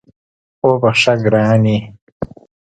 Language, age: Pashto, 19-29